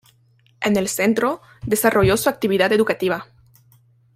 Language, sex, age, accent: Spanish, female, 19-29, México